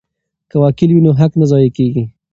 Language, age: Pashto, 19-29